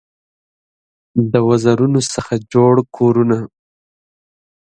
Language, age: Pashto, 19-29